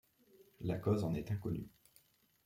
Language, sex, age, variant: French, male, 30-39, Français de métropole